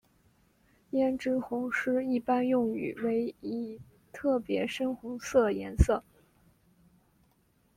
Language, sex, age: Chinese, female, 19-29